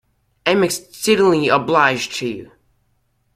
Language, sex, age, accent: English, male, under 19, United States English